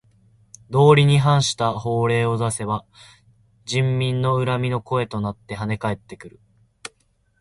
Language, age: Japanese, 19-29